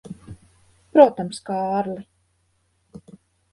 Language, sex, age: Latvian, female, 50-59